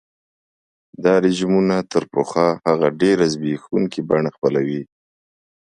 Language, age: Pashto, 30-39